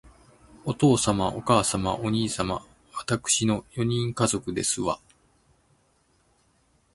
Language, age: Japanese, 50-59